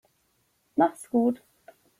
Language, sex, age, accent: German, female, 19-29, Deutschland Deutsch